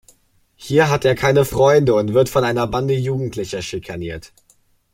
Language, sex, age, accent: German, male, under 19, Deutschland Deutsch